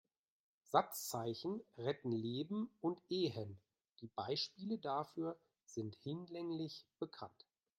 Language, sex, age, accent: German, male, 40-49, Deutschland Deutsch